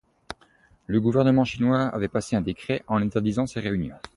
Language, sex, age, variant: French, male, 19-29, Français de métropole